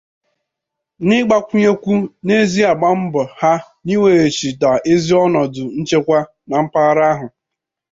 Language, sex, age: Igbo, male, 19-29